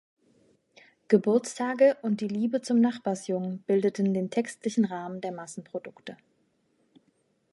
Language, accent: German, Deutschland Deutsch